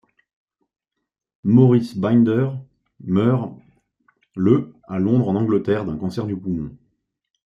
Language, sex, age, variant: French, male, 19-29, Français de métropole